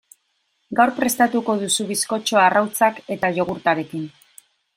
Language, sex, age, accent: Basque, female, 40-49, Mendebalekoa (Araba, Bizkaia, Gipuzkoako mendebaleko herri batzuk)